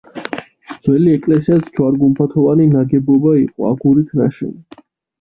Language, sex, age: Georgian, male, 19-29